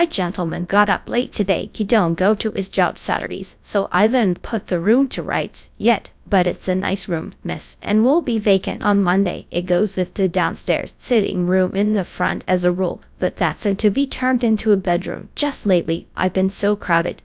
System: TTS, GradTTS